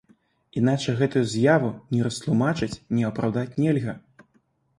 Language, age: Belarusian, 19-29